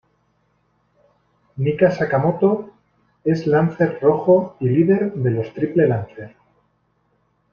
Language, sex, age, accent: Spanish, male, 30-39, España: Norte peninsular (Asturias, Castilla y León, Cantabria, País Vasco, Navarra, Aragón, La Rioja, Guadalajara, Cuenca)